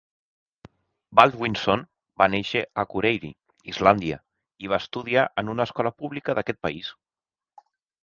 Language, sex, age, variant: Catalan, male, 30-39, Central